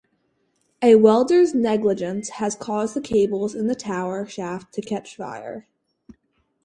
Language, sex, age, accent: English, female, under 19, United States English